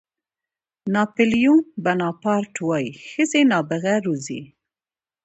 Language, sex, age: Pashto, female, 19-29